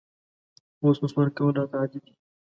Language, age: Pashto, 19-29